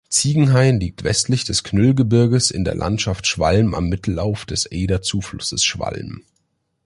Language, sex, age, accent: German, male, 19-29, Deutschland Deutsch